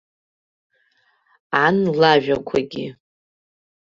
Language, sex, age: Abkhazian, female, 40-49